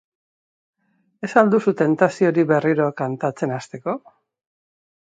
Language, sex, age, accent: Basque, female, 40-49, Mendebalekoa (Araba, Bizkaia, Gipuzkoako mendebaleko herri batzuk)